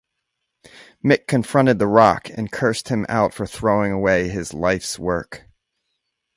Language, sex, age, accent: English, male, 40-49, United States English